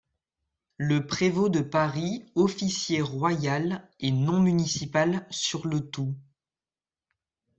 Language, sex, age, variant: French, male, under 19, Français de métropole